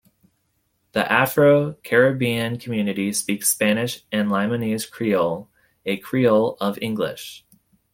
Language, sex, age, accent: English, male, 19-29, United States English